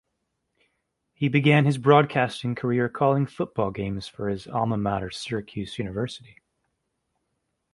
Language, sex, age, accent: English, male, 30-39, United States English